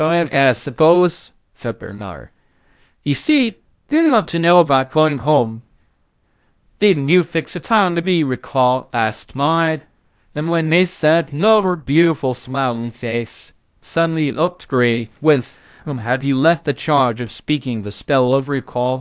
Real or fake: fake